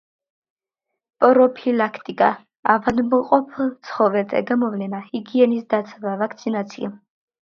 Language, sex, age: Georgian, female, under 19